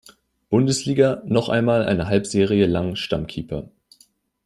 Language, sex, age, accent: German, male, 19-29, Deutschland Deutsch